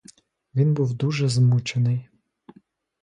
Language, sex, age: Ukrainian, male, 30-39